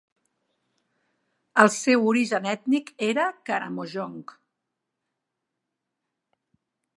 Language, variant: Catalan, Central